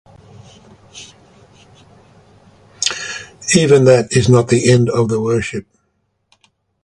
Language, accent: English, Australian English